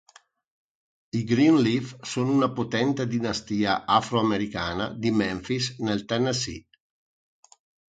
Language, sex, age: Italian, male, 40-49